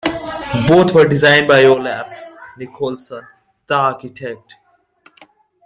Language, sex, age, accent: English, male, 19-29, India and South Asia (India, Pakistan, Sri Lanka)